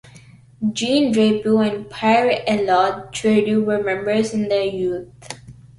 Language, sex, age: English, female, under 19